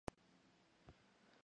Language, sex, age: Spanish, female, 19-29